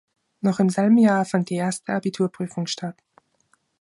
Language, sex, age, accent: German, female, 19-29, Österreichisches Deutsch